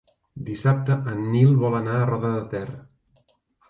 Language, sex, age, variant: Catalan, male, 40-49, Central